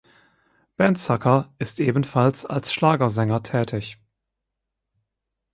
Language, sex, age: German, male, 50-59